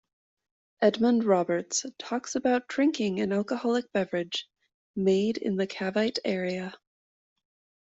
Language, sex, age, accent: English, female, 30-39, Canadian English